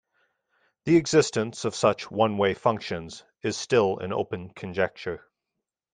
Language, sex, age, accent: English, male, 30-39, United States English